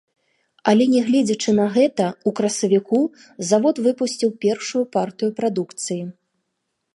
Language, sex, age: Belarusian, female, 30-39